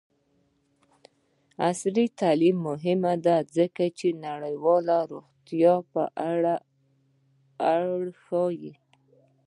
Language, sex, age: Pashto, female, 19-29